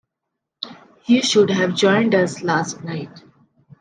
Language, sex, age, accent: English, female, 19-29, India and South Asia (India, Pakistan, Sri Lanka)